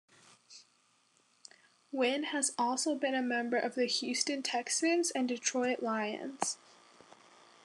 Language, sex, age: English, female, 19-29